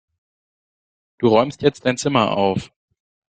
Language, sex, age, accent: German, male, 19-29, Deutschland Deutsch